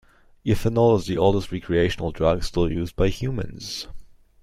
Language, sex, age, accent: English, male, 19-29, England English